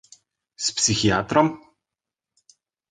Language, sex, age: Slovenian, male, 19-29